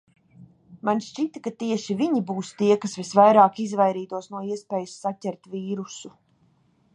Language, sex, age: Latvian, female, 40-49